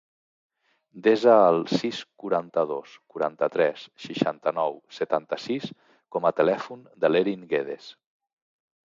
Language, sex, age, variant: Catalan, male, 40-49, Central